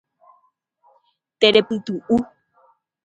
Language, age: Guarani, 19-29